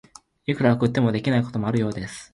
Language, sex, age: Japanese, male, under 19